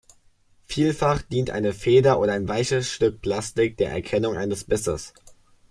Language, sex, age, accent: German, male, under 19, Deutschland Deutsch